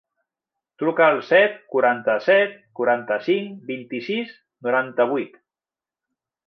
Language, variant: Catalan, Central